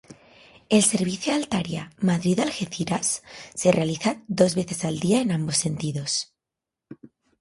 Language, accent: Spanish, España: Centro-Sur peninsular (Madrid, Toledo, Castilla-La Mancha)